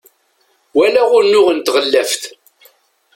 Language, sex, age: Kabyle, female, 60-69